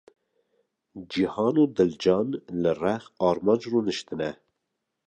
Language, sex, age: Kurdish, male, 30-39